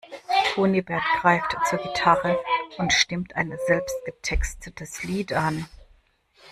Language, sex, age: German, female, 40-49